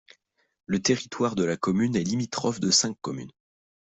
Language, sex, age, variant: French, male, under 19, Français de métropole